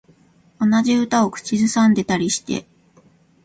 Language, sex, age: Japanese, female, 40-49